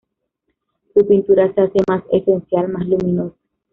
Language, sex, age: Spanish, female, 19-29